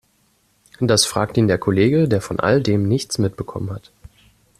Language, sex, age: German, male, 19-29